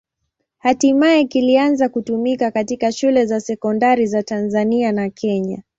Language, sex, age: Swahili, female, 19-29